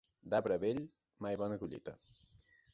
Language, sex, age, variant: Catalan, male, 30-39, Central